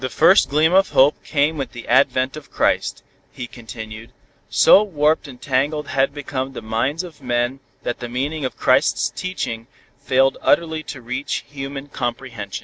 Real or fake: real